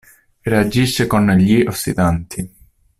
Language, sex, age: Italian, male, 30-39